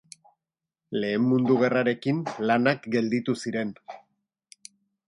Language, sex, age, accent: Basque, male, 50-59, Erdialdekoa edo Nafarra (Gipuzkoa, Nafarroa)